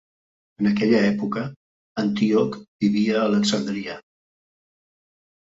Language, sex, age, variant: Catalan, male, 50-59, Central